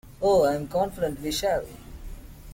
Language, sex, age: English, male, under 19